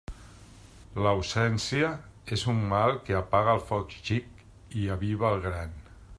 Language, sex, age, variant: Catalan, male, 50-59, Central